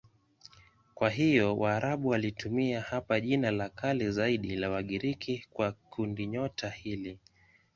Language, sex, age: Swahili, male, 19-29